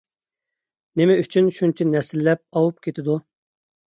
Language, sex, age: Uyghur, male, 30-39